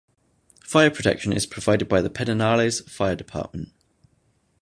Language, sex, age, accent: English, male, 19-29, England English